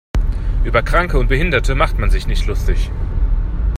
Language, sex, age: German, male, 30-39